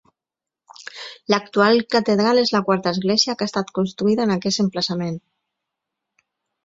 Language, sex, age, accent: Catalan, female, 40-49, valencià